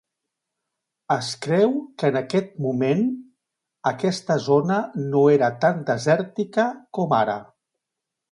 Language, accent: Catalan, Barceloní